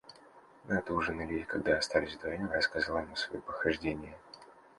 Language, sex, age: Russian, male, 19-29